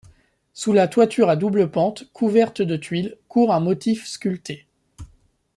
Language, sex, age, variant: French, male, 30-39, Français de métropole